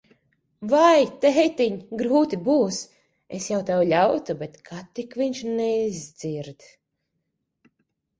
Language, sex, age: Latvian, female, 30-39